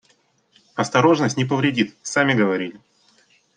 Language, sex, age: Russian, male, 19-29